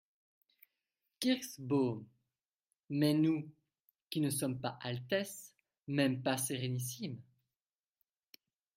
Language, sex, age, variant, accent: French, male, 19-29, Français d'Europe, Français de Belgique